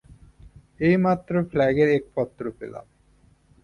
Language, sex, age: Bengali, male, 19-29